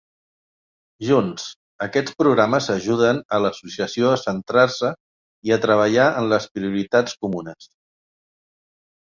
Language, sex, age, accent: Catalan, male, 50-59, Neutre